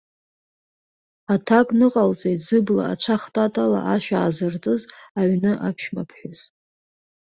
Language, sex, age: Abkhazian, female, 19-29